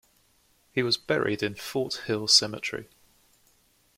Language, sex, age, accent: English, male, 19-29, England English